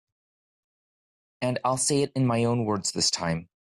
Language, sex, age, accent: English, male, 40-49, United States English